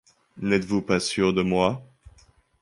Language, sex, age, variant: French, male, 19-29, Français de métropole